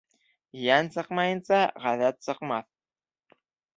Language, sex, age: Bashkir, male, under 19